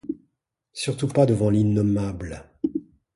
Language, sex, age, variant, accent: French, male, 40-49, Français d'Europe, Français de Belgique